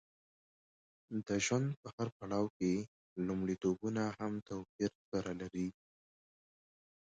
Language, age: Pashto, 19-29